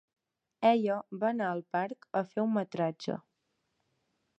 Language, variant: Catalan, Central